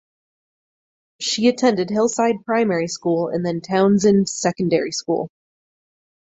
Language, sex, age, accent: English, female, 40-49, United States English